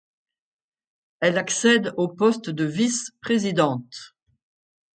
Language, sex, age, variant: French, female, 60-69, Français de métropole